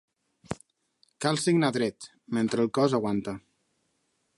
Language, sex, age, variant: Catalan, male, 19-29, Nord-Occidental